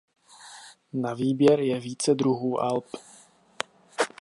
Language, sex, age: Czech, male, 30-39